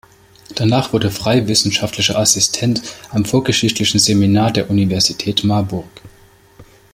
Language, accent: German, Deutschland Deutsch